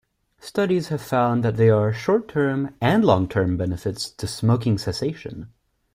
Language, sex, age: English, male, 19-29